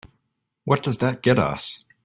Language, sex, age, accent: English, male, 19-29, United States English